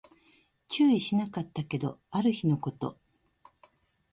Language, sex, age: Japanese, female, 50-59